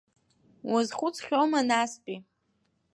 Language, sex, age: Abkhazian, female, under 19